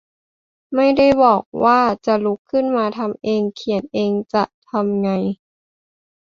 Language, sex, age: Thai, female, 19-29